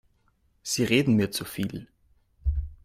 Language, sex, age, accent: German, male, 19-29, Österreichisches Deutsch